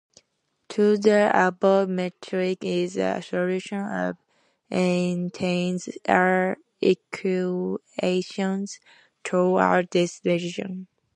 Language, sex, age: English, female, 19-29